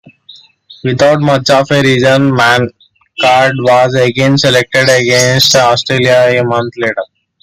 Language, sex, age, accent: English, male, under 19, India and South Asia (India, Pakistan, Sri Lanka)